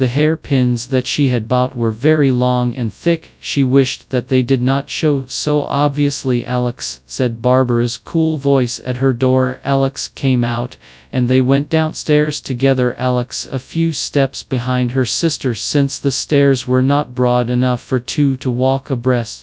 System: TTS, FastPitch